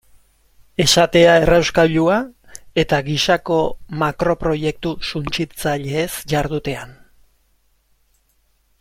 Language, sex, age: Basque, male, 40-49